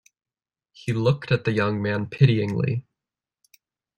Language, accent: English, United States English